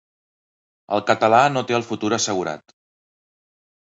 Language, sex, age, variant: Catalan, male, 40-49, Central